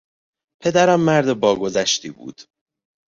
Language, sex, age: Persian, male, 19-29